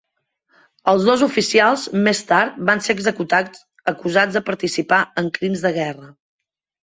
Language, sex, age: Catalan, female, 40-49